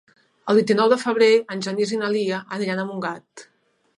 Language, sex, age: Catalan, female, 40-49